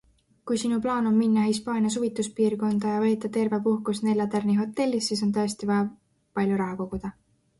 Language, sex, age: Estonian, female, 19-29